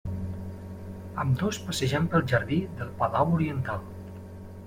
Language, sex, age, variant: Catalan, male, 40-49, Septentrional